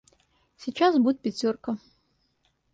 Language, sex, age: Russian, female, 30-39